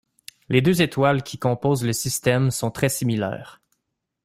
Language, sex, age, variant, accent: French, male, 19-29, Français d'Amérique du Nord, Français du Canada